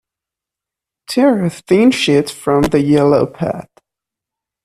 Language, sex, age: English, male, 19-29